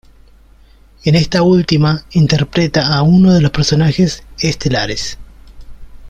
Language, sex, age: Spanish, male, 30-39